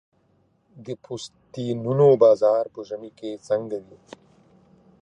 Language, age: Pashto, 30-39